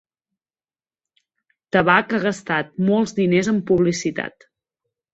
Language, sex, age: Catalan, female, 40-49